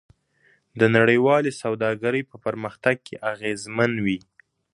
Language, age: Pashto, 19-29